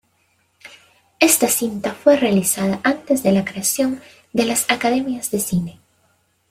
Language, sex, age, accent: Spanish, female, 19-29, América central